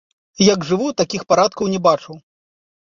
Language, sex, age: Belarusian, male, 30-39